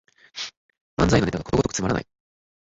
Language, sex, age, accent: Japanese, male, under 19, 標準語